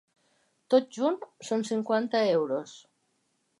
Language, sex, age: Catalan, female, 60-69